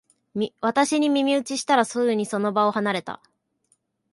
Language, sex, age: Japanese, male, 19-29